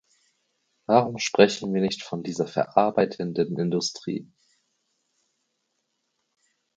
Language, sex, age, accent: German, female, under 19, Deutschland Deutsch